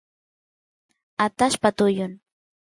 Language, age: Santiago del Estero Quichua, 30-39